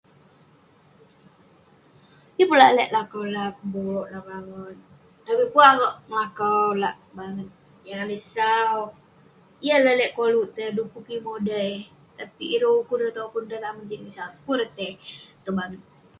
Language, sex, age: Western Penan, female, under 19